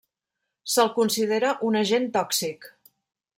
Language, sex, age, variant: Catalan, female, 50-59, Central